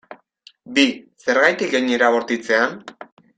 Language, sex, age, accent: Basque, male, under 19, Erdialdekoa edo Nafarra (Gipuzkoa, Nafarroa)